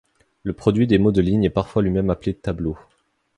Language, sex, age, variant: French, male, 19-29, Français de métropole